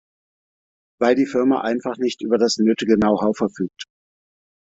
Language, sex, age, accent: German, male, 40-49, Deutschland Deutsch